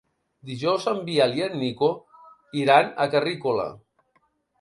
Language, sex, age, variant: Catalan, male, 50-59, Balear